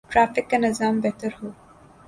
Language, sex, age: Urdu, female, 19-29